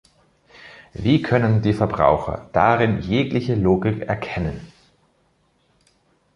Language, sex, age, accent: German, male, 30-39, Österreichisches Deutsch